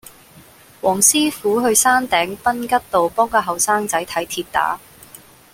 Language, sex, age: Cantonese, female, 19-29